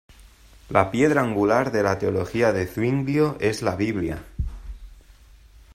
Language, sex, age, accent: Spanish, male, 19-29, España: Centro-Sur peninsular (Madrid, Toledo, Castilla-La Mancha)